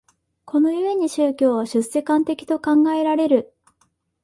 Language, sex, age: Japanese, female, 19-29